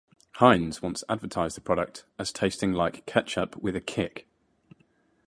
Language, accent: English, England English